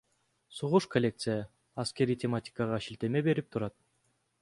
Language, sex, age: Kyrgyz, male, 19-29